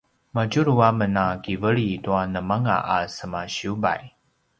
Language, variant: Paiwan, pinayuanan a kinaikacedasan (東排灣語)